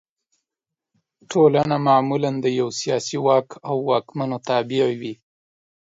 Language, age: Pashto, 19-29